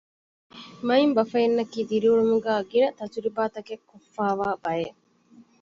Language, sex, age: Divehi, female, 19-29